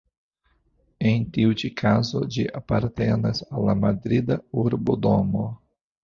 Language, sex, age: Esperanto, male, 50-59